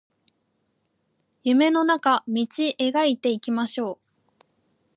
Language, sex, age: Japanese, female, 19-29